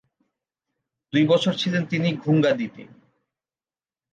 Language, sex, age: Bengali, male, 19-29